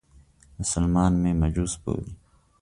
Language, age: Pashto, 19-29